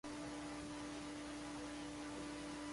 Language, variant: Portuguese, Portuguese (Brasil)